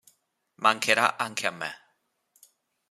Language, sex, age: Italian, male, under 19